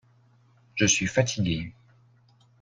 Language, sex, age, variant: French, male, 19-29, Français de métropole